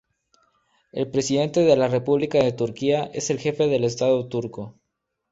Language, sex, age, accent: Spanish, male, 19-29, México